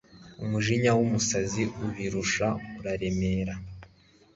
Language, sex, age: Kinyarwanda, male, 19-29